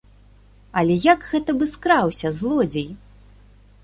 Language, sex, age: Belarusian, female, 30-39